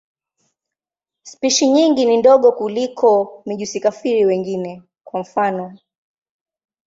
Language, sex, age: Swahili, female, 19-29